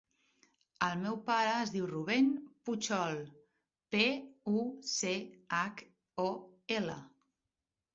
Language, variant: Catalan, Central